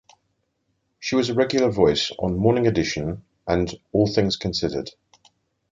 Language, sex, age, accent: English, male, 50-59, England English